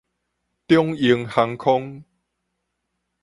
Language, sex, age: Min Nan Chinese, male, 30-39